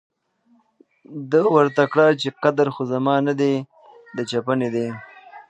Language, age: Pashto, 30-39